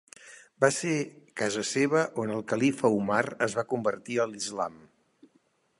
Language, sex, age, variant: Catalan, male, 60-69, Central